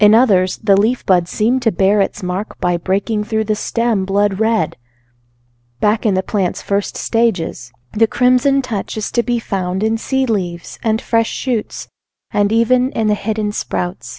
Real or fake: real